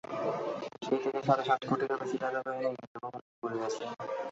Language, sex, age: Bengali, male, 19-29